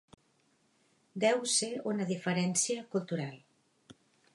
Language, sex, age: Catalan, female, 60-69